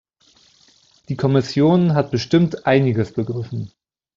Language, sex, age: German, male, 19-29